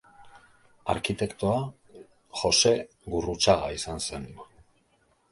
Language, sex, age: Basque, male, 40-49